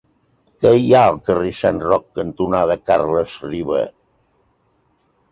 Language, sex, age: Catalan, male, 70-79